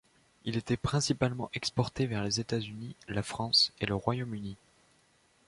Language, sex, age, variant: French, male, 19-29, Français de métropole